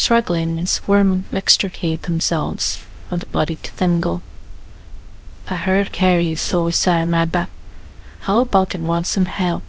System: TTS, VITS